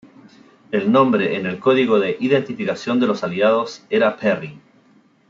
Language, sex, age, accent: Spanish, male, 30-39, Chileno: Chile, Cuyo